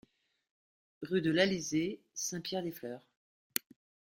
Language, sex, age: French, female, 50-59